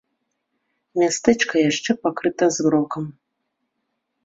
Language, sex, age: Belarusian, female, 40-49